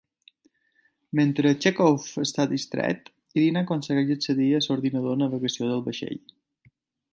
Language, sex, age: Catalan, male, 30-39